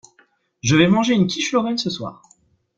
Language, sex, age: French, male, 19-29